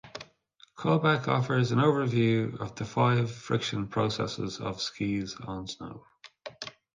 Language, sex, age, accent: English, male, 40-49, Irish English